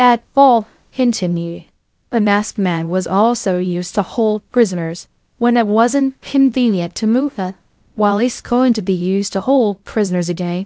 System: TTS, VITS